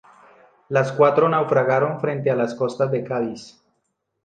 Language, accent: Spanish, Andino-Pacífico: Colombia, Perú, Ecuador, oeste de Bolivia y Venezuela andina